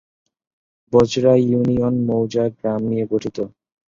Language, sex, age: Bengali, male, 19-29